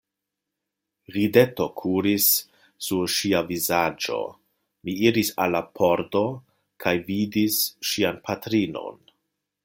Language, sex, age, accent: Esperanto, male, 50-59, Internacia